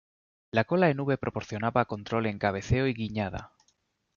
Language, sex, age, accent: Spanish, male, 30-39, España: Norte peninsular (Asturias, Castilla y León, Cantabria, País Vasco, Navarra, Aragón, La Rioja, Guadalajara, Cuenca)